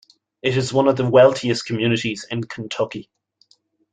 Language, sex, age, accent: English, male, 19-29, Irish English